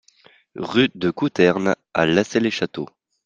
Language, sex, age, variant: French, male, 19-29, Français de métropole